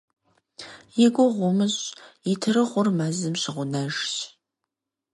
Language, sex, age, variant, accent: Kabardian, female, 30-39, Адыгэбзэ (Къэбэрдей, Кирил, псоми зэдай), Джылэхъстэней (Gilahsteney)